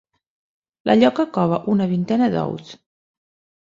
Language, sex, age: Catalan, female, 40-49